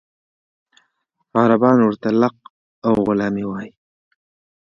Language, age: Pashto, 19-29